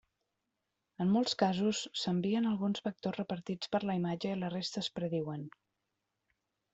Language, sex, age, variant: Catalan, female, 40-49, Central